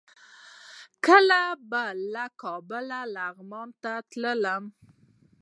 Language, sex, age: Pashto, female, 30-39